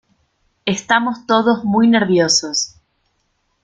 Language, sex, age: Spanish, female, 30-39